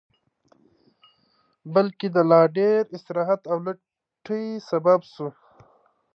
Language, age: Pashto, 19-29